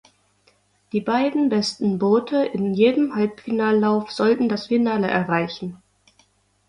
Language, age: German, 19-29